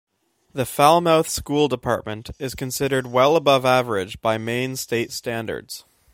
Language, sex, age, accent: English, male, 19-29, Canadian English